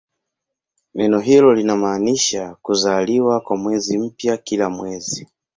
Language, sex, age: Swahili, male, 19-29